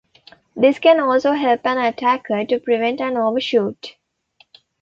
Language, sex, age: English, female, 19-29